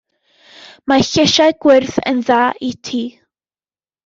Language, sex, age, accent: Welsh, female, under 19, Y Deyrnas Unedig Cymraeg